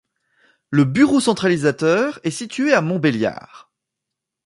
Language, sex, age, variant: French, male, 30-39, Français de métropole